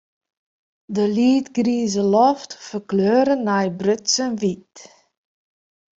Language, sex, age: Western Frisian, female, 40-49